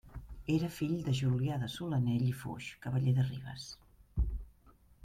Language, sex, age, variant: Catalan, female, 50-59, Central